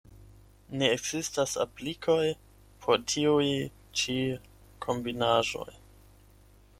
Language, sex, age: Esperanto, male, 19-29